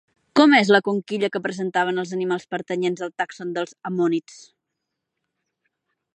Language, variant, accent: Catalan, Central, central